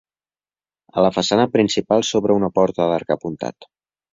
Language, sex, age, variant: Catalan, male, under 19, Central